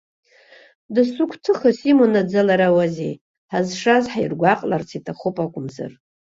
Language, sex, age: Abkhazian, female, 60-69